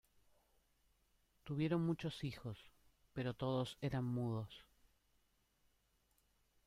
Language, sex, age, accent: Spanish, female, 50-59, Rioplatense: Argentina, Uruguay, este de Bolivia, Paraguay